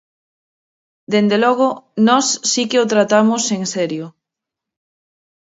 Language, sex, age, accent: Galician, female, 30-39, Normativo (estándar)